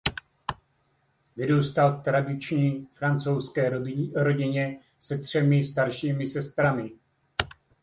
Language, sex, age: Czech, male, 50-59